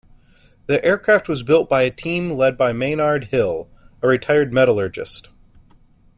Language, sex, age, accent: English, male, 19-29, United States English